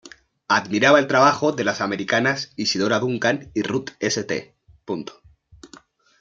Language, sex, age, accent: Spanish, male, 19-29, España: Norte peninsular (Asturias, Castilla y León, Cantabria, País Vasco, Navarra, Aragón, La Rioja, Guadalajara, Cuenca)